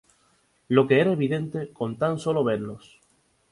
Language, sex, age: Spanish, male, 19-29